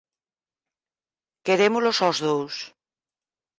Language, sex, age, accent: Galician, female, 50-59, Central (sen gheada)